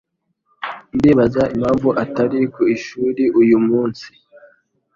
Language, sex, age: Kinyarwanda, male, under 19